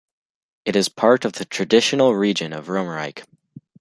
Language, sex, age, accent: English, female, under 19, United States English